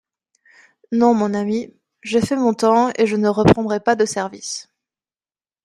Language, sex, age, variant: French, female, 30-39, Français de métropole